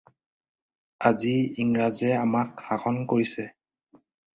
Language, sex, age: Assamese, male, 19-29